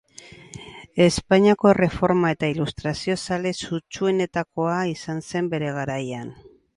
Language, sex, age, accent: Basque, female, 60-69, Erdialdekoa edo Nafarra (Gipuzkoa, Nafarroa)